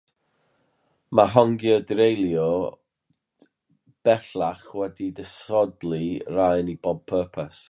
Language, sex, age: Welsh, male, 50-59